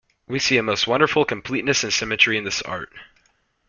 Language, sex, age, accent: English, male, under 19, United States English